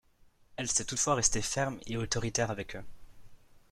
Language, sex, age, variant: French, male, 19-29, Français de métropole